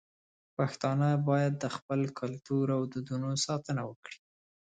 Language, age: Pashto, 30-39